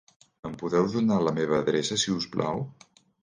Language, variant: Catalan, Central